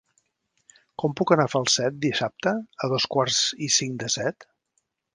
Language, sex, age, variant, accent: Catalan, male, 50-59, Central, central